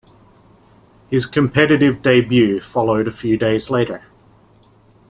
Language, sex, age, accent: English, male, 30-39, Australian English